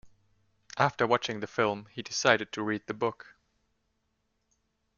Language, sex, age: English, male, 19-29